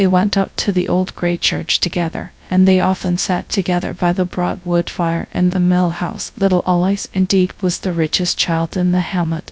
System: TTS, GradTTS